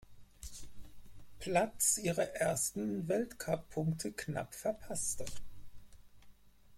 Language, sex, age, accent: German, male, 40-49, Deutschland Deutsch